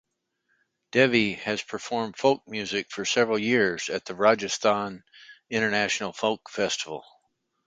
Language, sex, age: English, male, 60-69